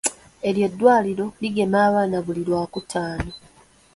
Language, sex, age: Ganda, female, 19-29